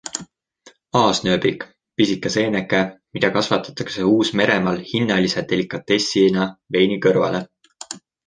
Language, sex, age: Estonian, male, 19-29